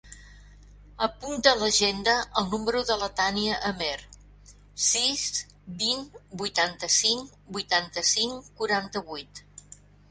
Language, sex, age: Catalan, female, 70-79